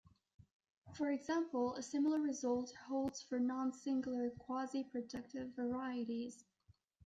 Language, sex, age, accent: English, female, under 19, England English